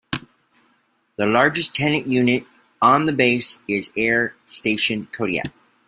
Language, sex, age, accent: English, male, 50-59, United States English